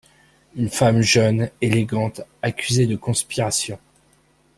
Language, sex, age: French, male, 40-49